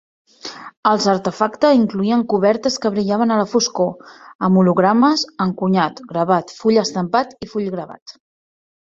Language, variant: Catalan, Central